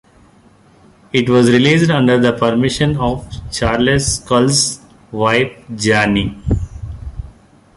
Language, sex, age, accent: English, male, 50-59, India and South Asia (India, Pakistan, Sri Lanka)